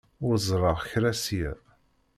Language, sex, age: Kabyle, male, 50-59